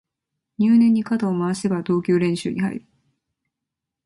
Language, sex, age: Japanese, female, 19-29